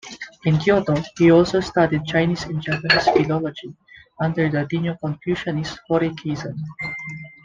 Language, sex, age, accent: English, male, 19-29, Filipino